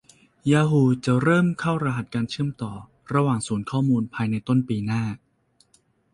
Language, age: Thai, 40-49